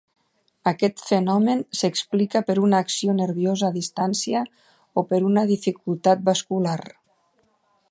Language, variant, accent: Catalan, Nord-Occidental, nord-occidental